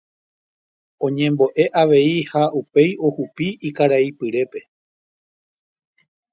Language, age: Guarani, 40-49